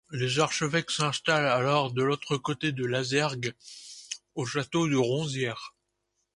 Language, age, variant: French, 40-49, Français de métropole